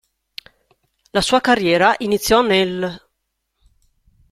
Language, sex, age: Italian, female, 30-39